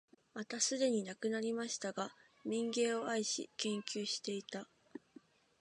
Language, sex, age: Japanese, female, 19-29